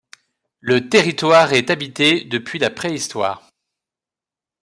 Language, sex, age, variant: French, male, 40-49, Français de métropole